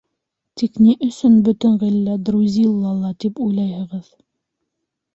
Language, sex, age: Bashkir, female, 19-29